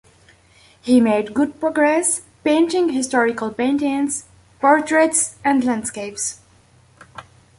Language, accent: English, United States English